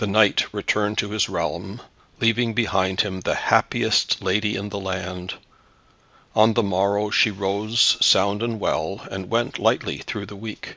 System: none